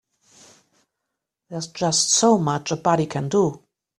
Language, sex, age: English, female, 50-59